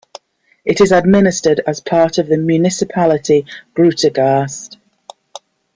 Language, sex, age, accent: English, female, 40-49, England English